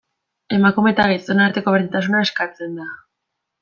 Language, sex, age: Basque, female, 19-29